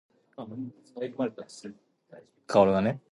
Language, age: English, 19-29